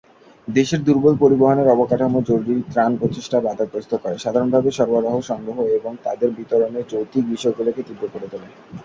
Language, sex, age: Bengali, male, 19-29